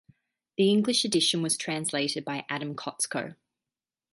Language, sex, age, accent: English, female, 19-29, Australian English